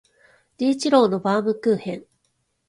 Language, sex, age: Japanese, female, 30-39